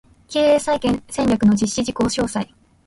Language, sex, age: Japanese, female, 19-29